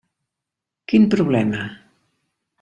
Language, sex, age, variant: Catalan, female, 70-79, Central